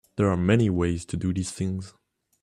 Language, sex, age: English, male, 19-29